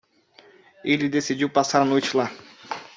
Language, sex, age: Portuguese, male, 19-29